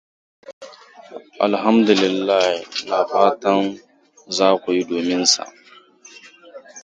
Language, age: Hausa, 19-29